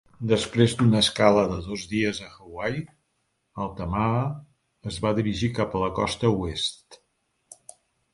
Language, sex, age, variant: Catalan, male, 60-69, Central